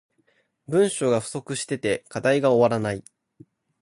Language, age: Japanese, under 19